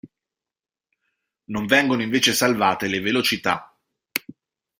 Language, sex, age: Italian, male, 30-39